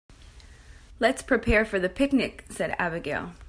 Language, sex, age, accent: English, female, 30-39, United States English